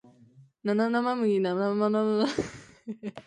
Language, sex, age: Japanese, male, under 19